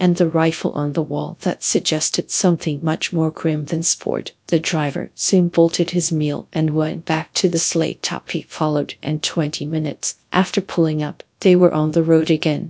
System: TTS, GradTTS